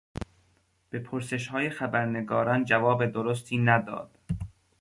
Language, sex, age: Persian, male, under 19